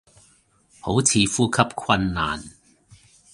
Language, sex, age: Cantonese, male, 40-49